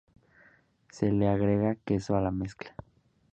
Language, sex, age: Spanish, male, 19-29